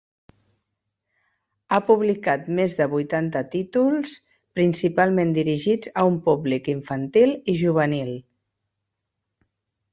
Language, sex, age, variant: Catalan, female, 40-49, Central